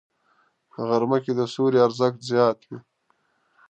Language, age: Pashto, 30-39